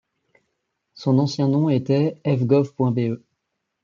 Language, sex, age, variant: French, male, 30-39, Français de métropole